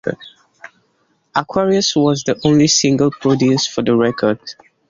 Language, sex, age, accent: English, male, 19-29, England English